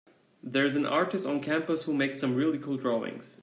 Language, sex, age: English, male, 30-39